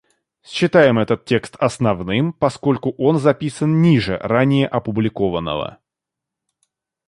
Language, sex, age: Russian, male, 19-29